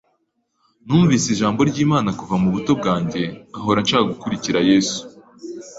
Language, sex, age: Kinyarwanda, female, 19-29